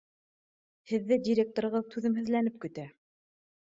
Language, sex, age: Bashkir, female, 30-39